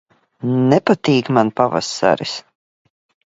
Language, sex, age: Latvian, female, 50-59